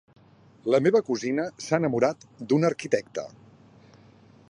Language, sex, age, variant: Catalan, male, 50-59, Central